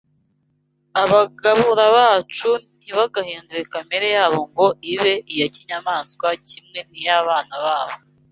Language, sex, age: Kinyarwanda, female, 19-29